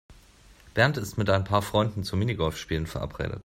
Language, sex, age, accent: German, male, 30-39, Deutschland Deutsch